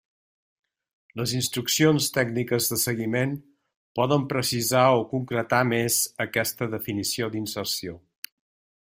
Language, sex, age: Catalan, male, 60-69